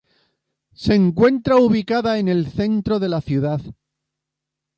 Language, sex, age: Spanish, female, 70-79